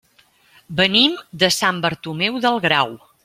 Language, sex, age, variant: Catalan, female, 40-49, Central